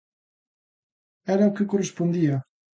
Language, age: Galician, 19-29